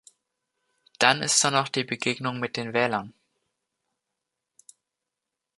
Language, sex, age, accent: German, male, 19-29, Deutschland Deutsch